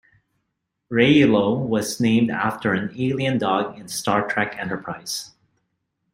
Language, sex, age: English, male, 40-49